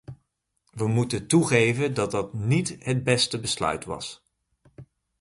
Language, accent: Dutch, Nederlands Nederlands